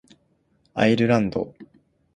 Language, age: Japanese, 19-29